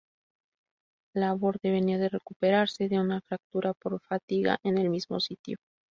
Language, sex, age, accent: Spanish, female, 30-39, México